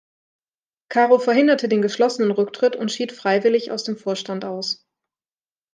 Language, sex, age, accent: German, female, 19-29, Deutschland Deutsch